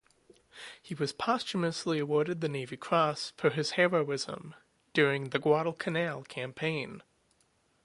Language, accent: English, United States English